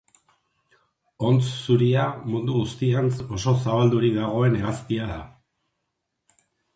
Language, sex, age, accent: Basque, male, 50-59, Erdialdekoa edo Nafarra (Gipuzkoa, Nafarroa)